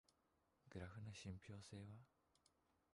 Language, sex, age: Japanese, male, 19-29